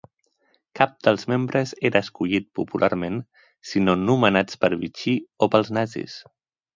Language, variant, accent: Catalan, Central, central